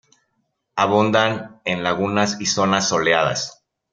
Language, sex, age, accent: Spanish, male, 50-59, México